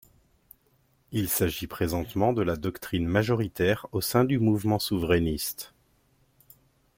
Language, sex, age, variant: French, male, 40-49, Français de métropole